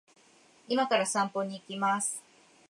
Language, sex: Japanese, female